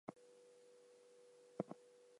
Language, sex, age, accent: English, female, 19-29, Southern African (South Africa, Zimbabwe, Namibia)